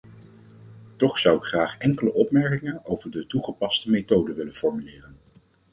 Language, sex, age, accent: Dutch, male, 40-49, Nederlands Nederlands